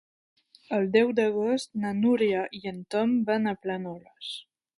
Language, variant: Catalan, Septentrional